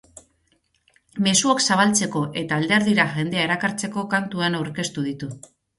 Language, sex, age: Basque, female, 40-49